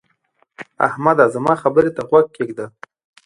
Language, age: Pashto, 19-29